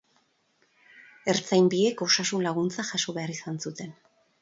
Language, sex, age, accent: Basque, female, 50-59, Erdialdekoa edo Nafarra (Gipuzkoa, Nafarroa)